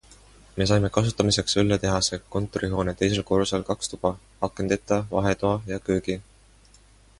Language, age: Estonian, 19-29